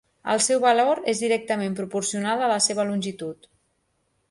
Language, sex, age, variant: Catalan, female, 40-49, Central